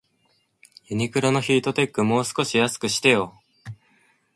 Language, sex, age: Japanese, male, 19-29